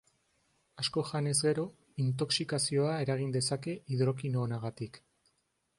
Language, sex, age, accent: Basque, male, 30-39, Erdialdekoa edo Nafarra (Gipuzkoa, Nafarroa)